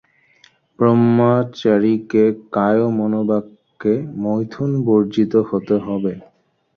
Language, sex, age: Bengali, male, 19-29